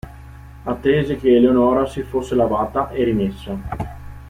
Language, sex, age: Italian, male, 19-29